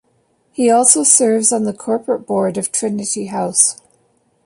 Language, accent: English, Canadian English